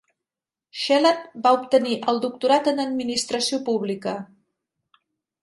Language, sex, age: Catalan, female, 60-69